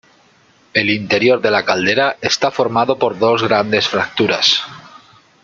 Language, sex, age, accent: Spanish, male, 30-39, España: Centro-Sur peninsular (Madrid, Toledo, Castilla-La Mancha)